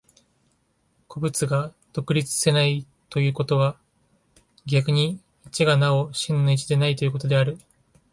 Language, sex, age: Japanese, male, 19-29